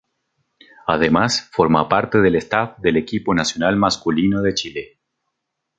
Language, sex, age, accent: Spanish, male, 30-39, Andino-Pacífico: Colombia, Perú, Ecuador, oeste de Bolivia y Venezuela andina